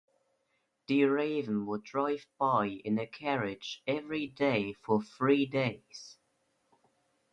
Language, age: English, 19-29